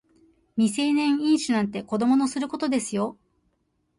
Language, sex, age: Japanese, female, 30-39